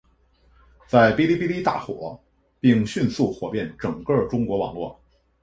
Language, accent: Chinese, 出生地：北京市